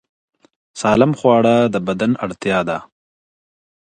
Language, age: Pashto, 30-39